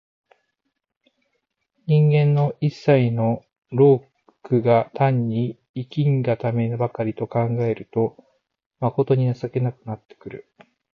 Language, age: Japanese, 40-49